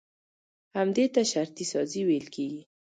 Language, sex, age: Pashto, female, 19-29